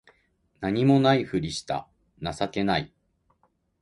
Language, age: Japanese, 40-49